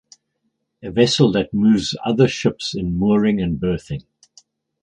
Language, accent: English, England English